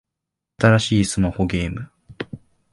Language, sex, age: Japanese, male, 19-29